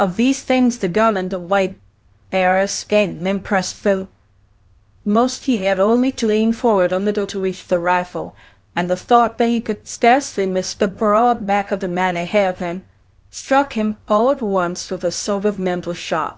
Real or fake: fake